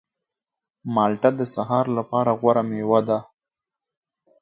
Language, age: Pashto, 19-29